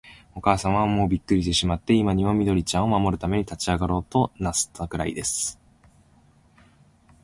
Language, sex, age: Japanese, male, 19-29